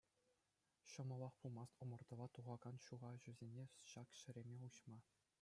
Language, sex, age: Chuvash, male, under 19